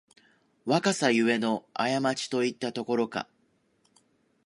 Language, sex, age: Japanese, male, 19-29